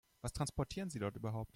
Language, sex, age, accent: German, male, 19-29, Deutschland Deutsch